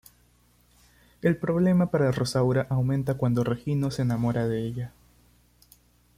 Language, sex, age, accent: Spanish, male, 19-29, Andino-Pacífico: Colombia, Perú, Ecuador, oeste de Bolivia y Venezuela andina